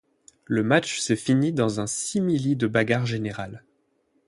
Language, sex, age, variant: French, male, 19-29, Français de métropole